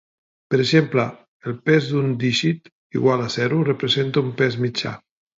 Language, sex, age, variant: Catalan, male, 40-49, Central